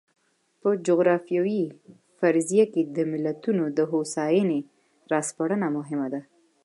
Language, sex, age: Pashto, female, 19-29